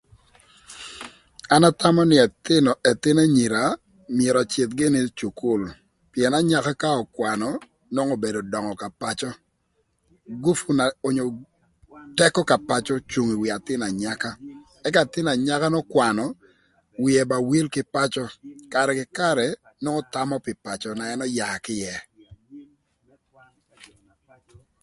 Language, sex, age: Thur, male, 30-39